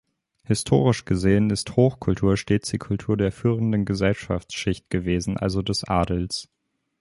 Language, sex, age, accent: German, male, under 19, Deutschland Deutsch